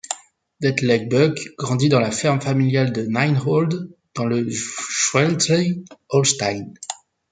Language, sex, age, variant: French, male, 19-29, Français de métropole